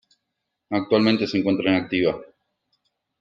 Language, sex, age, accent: Spanish, male, 30-39, Rioplatense: Argentina, Uruguay, este de Bolivia, Paraguay